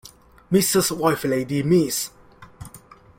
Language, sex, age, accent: English, male, 19-29, Malaysian English